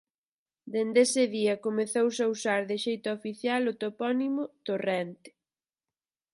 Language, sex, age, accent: Galician, female, 19-29, Central (sen gheada)